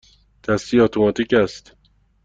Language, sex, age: Persian, male, 19-29